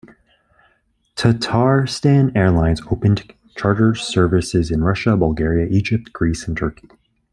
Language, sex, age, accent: English, male, 19-29, Canadian English